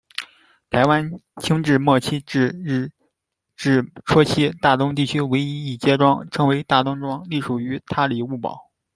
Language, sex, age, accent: Chinese, male, 19-29, 出生地：江苏省